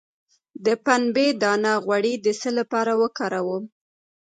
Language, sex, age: Pashto, female, 19-29